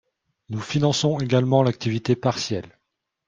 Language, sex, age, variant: French, male, 30-39, Français de métropole